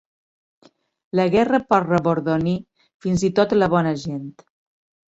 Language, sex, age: Catalan, female, 50-59